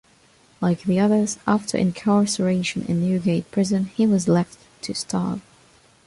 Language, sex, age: English, female, under 19